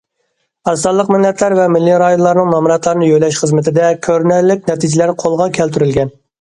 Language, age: Uyghur, 30-39